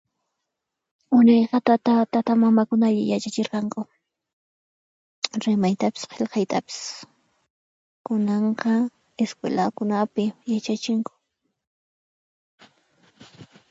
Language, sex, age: Puno Quechua, female, 19-29